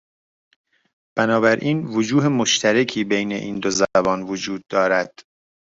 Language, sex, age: Persian, male, 30-39